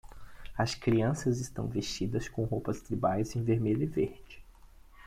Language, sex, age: Portuguese, male, 30-39